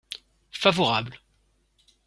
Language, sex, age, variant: French, male, 30-39, Français de métropole